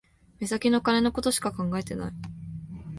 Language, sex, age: Japanese, female, under 19